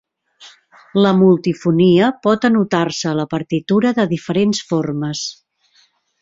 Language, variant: Catalan, Central